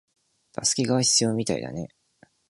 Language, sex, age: Japanese, male, 19-29